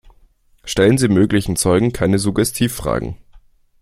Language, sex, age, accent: German, male, under 19, Deutschland Deutsch